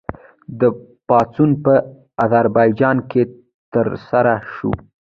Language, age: Pashto, under 19